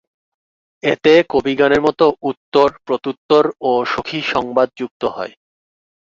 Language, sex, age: Bengali, male, 30-39